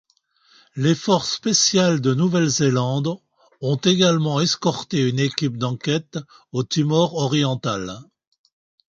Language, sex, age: French, male, 60-69